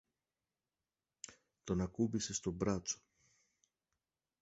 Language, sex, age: Greek, male, 30-39